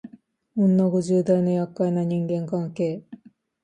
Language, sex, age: Japanese, female, under 19